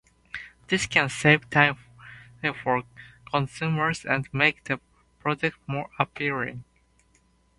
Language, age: English, 19-29